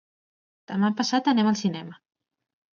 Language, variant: Catalan, Central